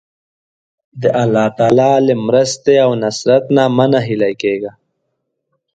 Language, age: Pashto, 19-29